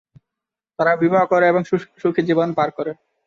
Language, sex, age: Bengali, male, 19-29